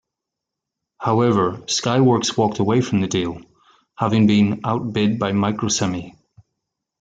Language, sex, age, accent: English, male, 40-49, Irish English